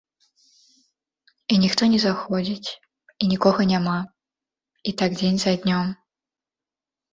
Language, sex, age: Belarusian, female, 19-29